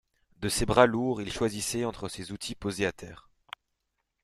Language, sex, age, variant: French, male, under 19, Français de métropole